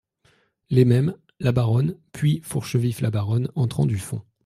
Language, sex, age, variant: French, male, 30-39, Français de métropole